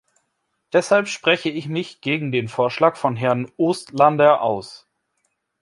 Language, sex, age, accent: German, male, 30-39, Deutschland Deutsch